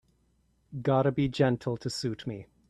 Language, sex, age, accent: English, male, 30-39, Canadian English